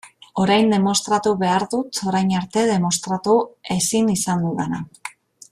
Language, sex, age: Basque, female, 30-39